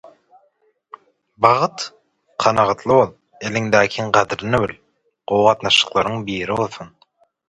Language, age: Turkmen, 19-29